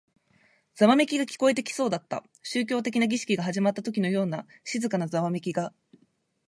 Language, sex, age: Japanese, female, 19-29